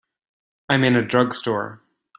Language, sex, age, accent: English, male, 19-29, Irish English